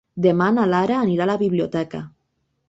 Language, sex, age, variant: Catalan, female, 19-29, Nord-Occidental